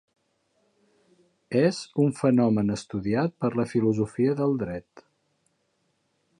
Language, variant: Catalan, Central